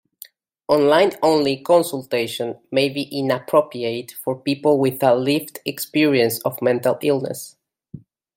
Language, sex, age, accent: English, male, 19-29, United States English